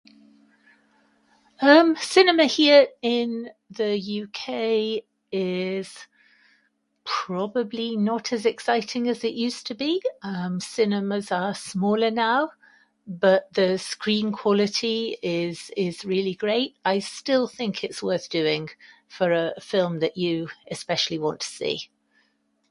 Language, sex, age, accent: English, female, 60-69, England English